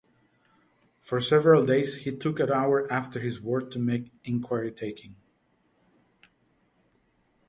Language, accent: English, United States English